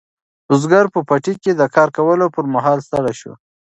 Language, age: Pashto, 19-29